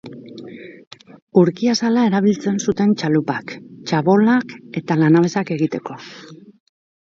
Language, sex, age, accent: Basque, female, 40-49, Mendebalekoa (Araba, Bizkaia, Gipuzkoako mendebaleko herri batzuk)